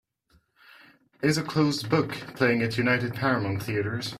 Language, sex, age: English, male, 19-29